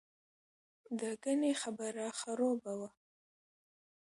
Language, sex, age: Pashto, female, under 19